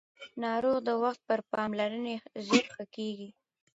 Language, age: Pashto, under 19